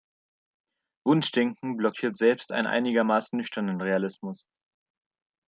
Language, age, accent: German, 19-29, Deutschland Deutsch